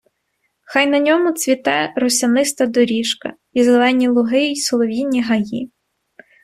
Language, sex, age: Ukrainian, female, 30-39